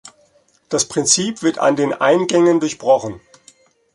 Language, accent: German, Deutschland Deutsch